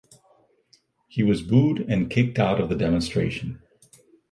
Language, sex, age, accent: English, male, 40-49, Irish English